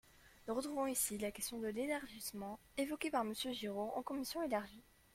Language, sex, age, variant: French, female, under 19, Français de métropole